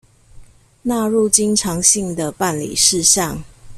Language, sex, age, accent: Chinese, female, 40-49, 出生地：臺南市